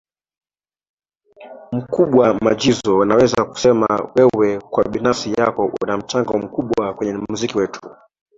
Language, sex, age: Swahili, male, 30-39